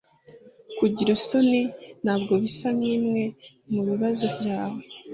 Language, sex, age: Kinyarwanda, female, 19-29